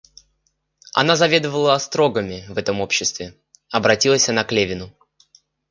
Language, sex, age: Russian, male, 19-29